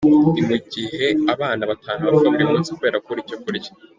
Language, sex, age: Kinyarwanda, male, 19-29